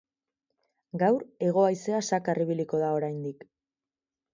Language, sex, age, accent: Basque, female, 19-29, Mendebalekoa (Araba, Bizkaia, Gipuzkoako mendebaleko herri batzuk)